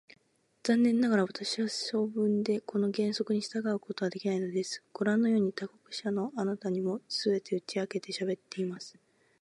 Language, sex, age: Japanese, female, 19-29